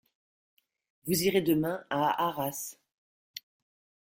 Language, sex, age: French, female, 50-59